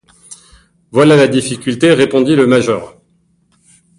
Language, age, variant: French, 40-49, Français de métropole